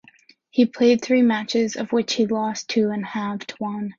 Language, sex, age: English, female, 19-29